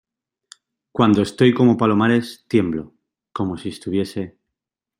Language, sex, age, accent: Spanish, male, 30-39, España: Norte peninsular (Asturias, Castilla y León, Cantabria, País Vasco, Navarra, Aragón, La Rioja, Guadalajara, Cuenca)